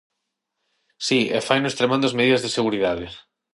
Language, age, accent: Galician, 30-39, Central (gheada); Normativo (estándar); Neofalante